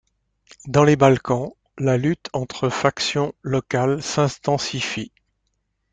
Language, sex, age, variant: French, male, 60-69, Français de métropole